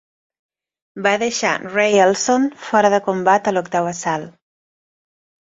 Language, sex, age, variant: Catalan, female, 40-49, Nord-Occidental